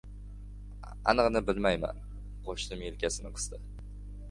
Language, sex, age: Uzbek, male, under 19